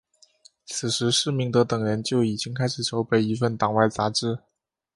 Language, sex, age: Chinese, male, 19-29